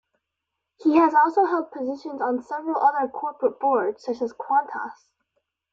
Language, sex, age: English, female, 19-29